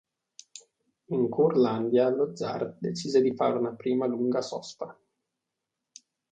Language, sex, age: Italian, male, 19-29